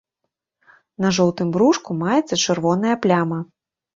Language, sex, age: Belarusian, female, 40-49